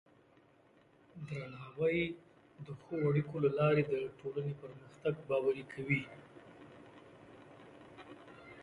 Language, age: Pashto, 40-49